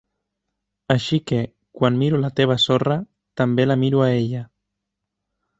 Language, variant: Catalan, Central